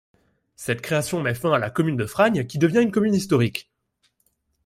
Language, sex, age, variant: French, male, 19-29, Français de métropole